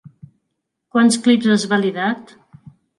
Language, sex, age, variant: Catalan, female, 40-49, Central